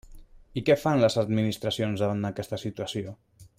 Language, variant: Catalan, Central